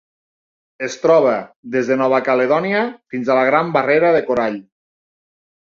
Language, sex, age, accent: Catalan, male, 30-39, Lleidatà